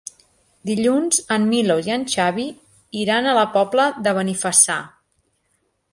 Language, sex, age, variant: Catalan, female, 40-49, Central